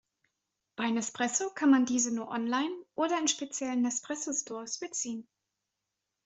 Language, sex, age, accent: German, female, 19-29, Deutschland Deutsch